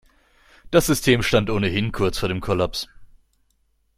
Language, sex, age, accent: German, male, 19-29, Deutschland Deutsch